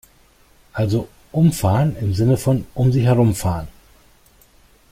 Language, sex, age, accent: German, male, 40-49, Deutschland Deutsch